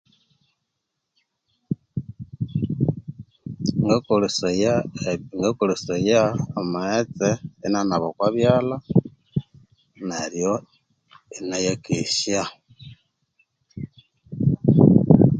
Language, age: Konzo, 40-49